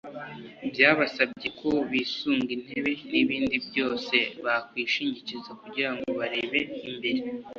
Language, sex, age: Kinyarwanda, male, under 19